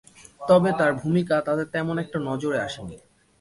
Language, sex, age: Bengali, male, 19-29